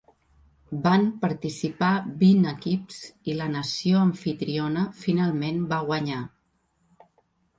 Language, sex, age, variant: Catalan, female, 50-59, Central